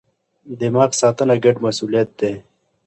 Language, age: Pashto, 19-29